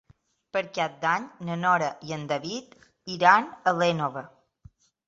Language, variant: Catalan, Balear